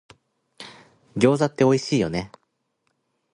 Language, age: Japanese, 40-49